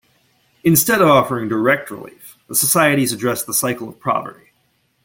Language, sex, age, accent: English, male, 19-29, United States English